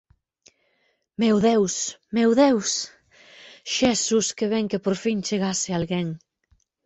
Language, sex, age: Galician, female, 30-39